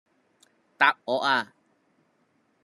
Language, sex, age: Cantonese, female, 19-29